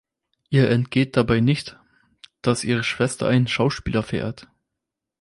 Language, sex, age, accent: German, male, 19-29, Deutschland Deutsch